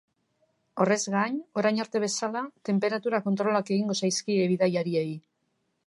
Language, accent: Basque, Mendebalekoa (Araba, Bizkaia, Gipuzkoako mendebaleko herri batzuk)